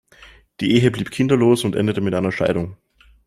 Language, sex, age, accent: German, male, 19-29, Österreichisches Deutsch